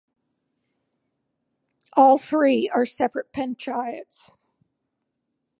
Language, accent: English, United States English